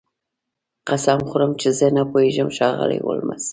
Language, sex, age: Pashto, female, 50-59